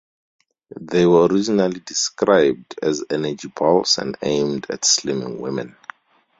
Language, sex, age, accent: English, male, 30-39, Southern African (South Africa, Zimbabwe, Namibia)